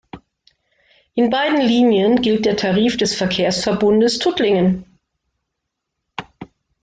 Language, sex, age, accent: German, female, 50-59, Deutschland Deutsch